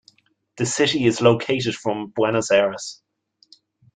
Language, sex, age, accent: English, male, 19-29, Irish English